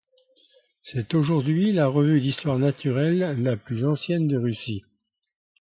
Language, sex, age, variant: French, male, 80-89, Français de métropole